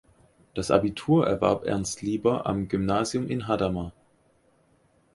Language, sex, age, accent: German, male, 30-39, Deutschland Deutsch